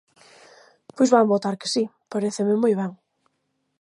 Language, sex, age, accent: Galician, female, 30-39, Central (gheada); Normativo (estándar)